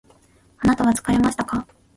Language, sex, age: Japanese, female, 19-29